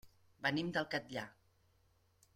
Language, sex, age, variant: Catalan, female, 50-59, Central